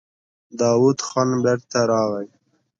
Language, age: Pashto, under 19